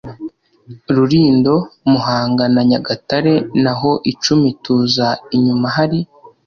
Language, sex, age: Kinyarwanda, male, under 19